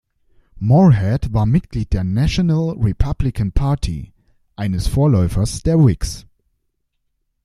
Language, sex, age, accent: German, male, under 19, Deutschland Deutsch